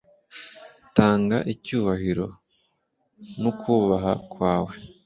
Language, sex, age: Kinyarwanda, male, 19-29